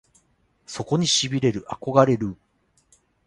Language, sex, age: Japanese, male, 40-49